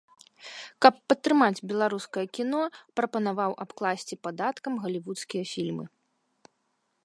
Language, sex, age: Belarusian, female, 30-39